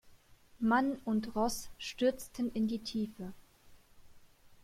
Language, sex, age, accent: German, female, 19-29, Deutschland Deutsch